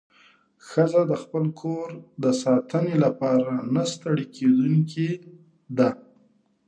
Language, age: Pashto, 30-39